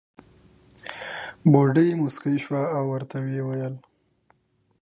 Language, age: Pashto, 19-29